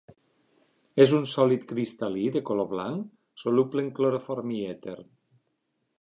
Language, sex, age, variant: Catalan, male, 40-49, Nord-Occidental